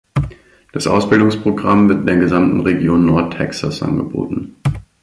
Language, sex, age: German, male, 19-29